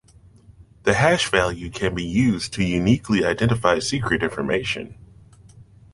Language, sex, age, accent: English, male, 30-39, United States English